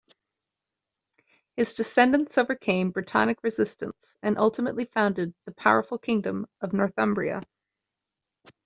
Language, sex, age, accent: English, female, 30-39, United States English